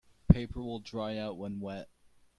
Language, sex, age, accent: English, male, under 19, United States English